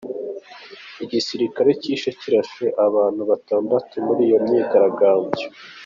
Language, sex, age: Kinyarwanda, male, 19-29